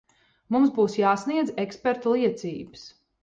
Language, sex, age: Latvian, female, 30-39